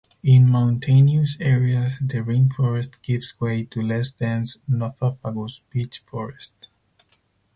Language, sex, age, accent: English, male, 19-29, United States English; England English